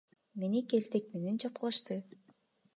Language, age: Kyrgyz, 19-29